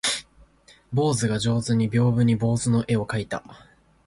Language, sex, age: Japanese, male, 19-29